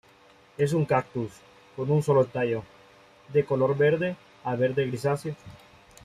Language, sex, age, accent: Spanish, male, 19-29, América central